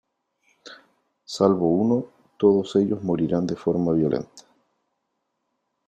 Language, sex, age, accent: Spanish, male, 40-49, Chileno: Chile, Cuyo